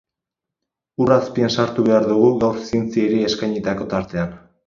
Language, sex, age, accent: Basque, male, 19-29, Erdialdekoa edo Nafarra (Gipuzkoa, Nafarroa)